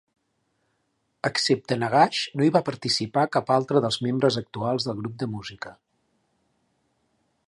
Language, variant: Catalan, Central